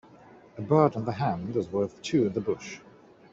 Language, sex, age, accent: English, male, 19-29, England English